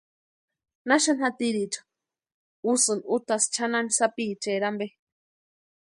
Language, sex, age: Western Highland Purepecha, female, 19-29